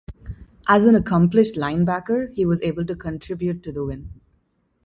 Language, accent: English, India and South Asia (India, Pakistan, Sri Lanka)